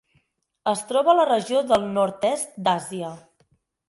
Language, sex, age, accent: Catalan, female, 30-39, Oriental